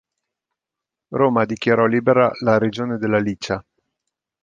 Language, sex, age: Italian, male, 50-59